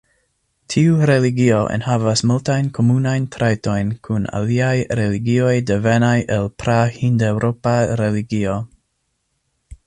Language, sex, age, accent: Esperanto, male, 30-39, Internacia